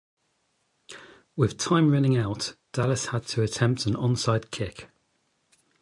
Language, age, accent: English, 50-59, England English